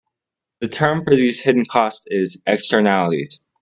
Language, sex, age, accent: English, male, 19-29, United States English